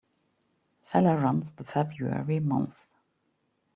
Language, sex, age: English, female, 50-59